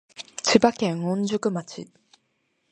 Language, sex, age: Japanese, female, 19-29